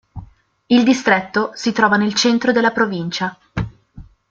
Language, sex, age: Italian, female, under 19